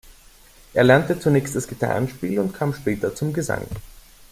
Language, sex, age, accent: German, male, 19-29, Österreichisches Deutsch